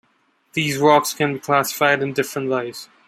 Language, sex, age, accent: English, male, 19-29, India and South Asia (India, Pakistan, Sri Lanka)